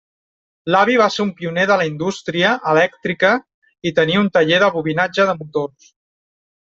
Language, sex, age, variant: Catalan, male, 30-39, Central